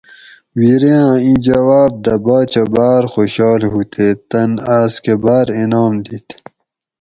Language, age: Gawri, 19-29